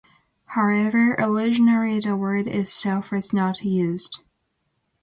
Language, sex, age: English, female, 19-29